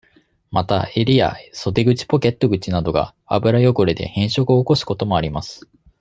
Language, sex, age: Japanese, male, 30-39